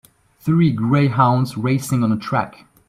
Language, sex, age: English, male, 19-29